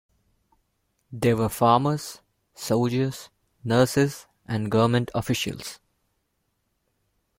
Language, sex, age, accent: English, male, 19-29, India and South Asia (India, Pakistan, Sri Lanka)